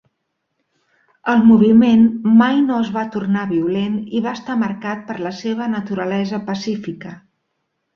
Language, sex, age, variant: Catalan, female, 50-59, Central